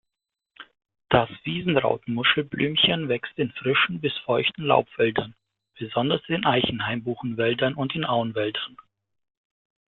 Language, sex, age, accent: German, male, 40-49, Deutschland Deutsch